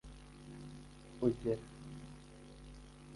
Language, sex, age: Kinyarwanda, male, 19-29